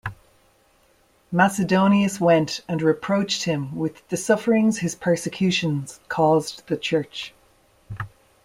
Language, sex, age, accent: English, female, 50-59, Irish English